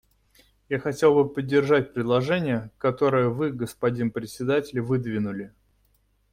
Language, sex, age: Russian, male, 30-39